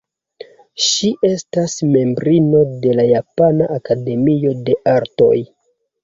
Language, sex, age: Esperanto, male, 30-39